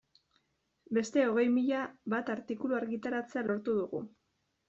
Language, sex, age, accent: Basque, female, 19-29, Mendebalekoa (Araba, Bizkaia, Gipuzkoako mendebaleko herri batzuk)